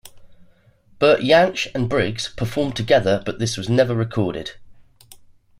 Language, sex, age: English, male, 50-59